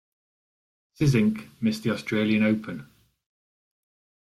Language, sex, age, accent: English, male, 50-59, England English